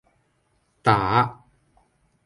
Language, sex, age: Chinese, male, 19-29